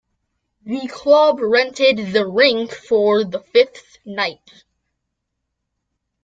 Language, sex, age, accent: English, male, under 19, United States English